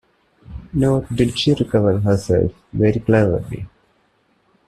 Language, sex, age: English, male, 19-29